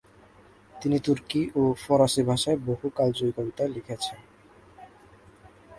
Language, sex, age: Bengali, male, 19-29